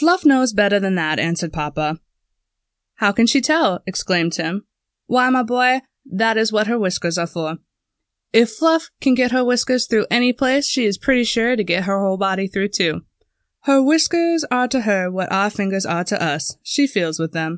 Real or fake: real